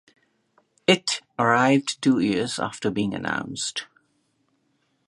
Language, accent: English, India and South Asia (India, Pakistan, Sri Lanka)